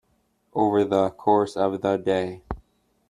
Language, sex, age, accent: English, male, 30-39, United States English